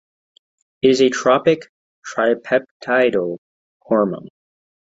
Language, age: English, under 19